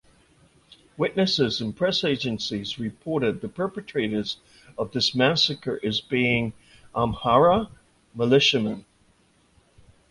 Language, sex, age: English, male, 60-69